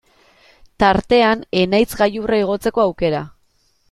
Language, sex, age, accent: Basque, female, 19-29, Mendebalekoa (Araba, Bizkaia, Gipuzkoako mendebaleko herri batzuk)